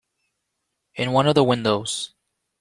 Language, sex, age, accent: English, male, 19-29, United States English